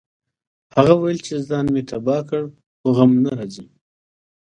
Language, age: Pashto, 40-49